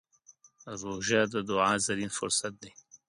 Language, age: Pashto, 30-39